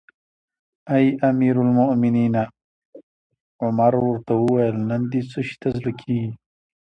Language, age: Pashto, 19-29